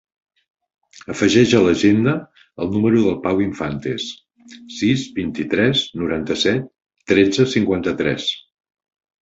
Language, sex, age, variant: Catalan, male, 60-69, Central